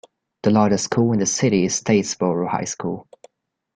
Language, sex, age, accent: English, male, under 19, United States English